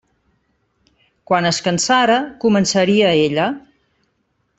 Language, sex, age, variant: Catalan, female, 50-59, Central